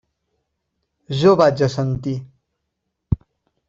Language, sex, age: Catalan, male, under 19